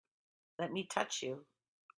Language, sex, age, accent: English, female, 60-69, Canadian English